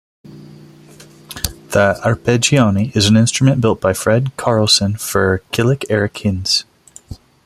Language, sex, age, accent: English, male, 30-39, United States English